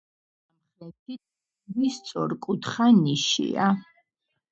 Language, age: Georgian, under 19